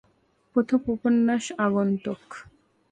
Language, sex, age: Bengali, female, 19-29